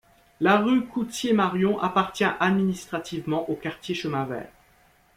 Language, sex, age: French, male, 30-39